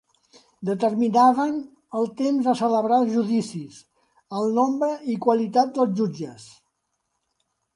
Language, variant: Catalan, Central